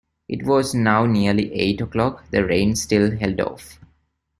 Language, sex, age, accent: English, male, 19-29, India and South Asia (India, Pakistan, Sri Lanka)